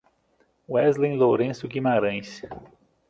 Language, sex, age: Portuguese, male, 30-39